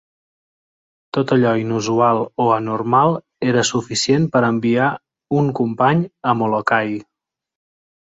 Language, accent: Catalan, Camp de Tarragona